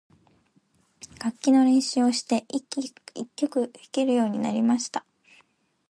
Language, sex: Japanese, female